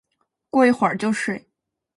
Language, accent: Chinese, 出生地：江苏省